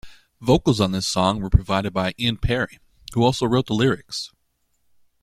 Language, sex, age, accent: English, male, 30-39, United States English